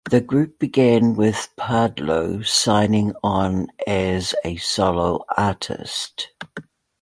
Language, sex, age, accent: English, female, 50-59, New Zealand English